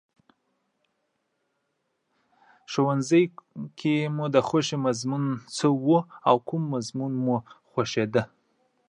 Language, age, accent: Pashto, 19-29, کندهاری لهجه